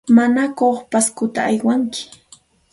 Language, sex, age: Santa Ana de Tusi Pasco Quechua, female, 30-39